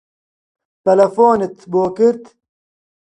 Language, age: Central Kurdish, 30-39